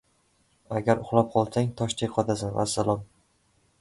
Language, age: Uzbek, 19-29